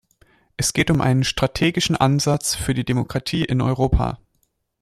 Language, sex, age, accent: German, male, 19-29, Deutschland Deutsch